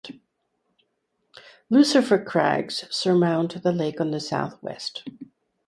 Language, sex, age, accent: English, female, 60-69, Canadian English